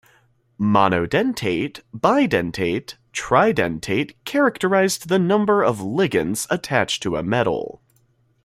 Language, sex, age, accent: English, male, under 19, United States English